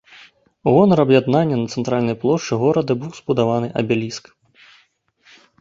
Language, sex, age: Belarusian, male, 30-39